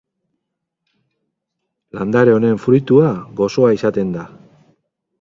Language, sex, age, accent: Basque, male, 50-59, Mendebalekoa (Araba, Bizkaia, Gipuzkoako mendebaleko herri batzuk)